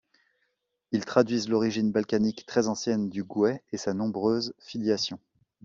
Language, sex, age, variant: French, male, 30-39, Français de métropole